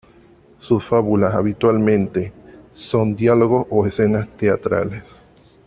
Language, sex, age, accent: Spanish, male, 30-39, Caribe: Cuba, Venezuela, Puerto Rico, República Dominicana, Panamá, Colombia caribeña, México caribeño, Costa del golfo de México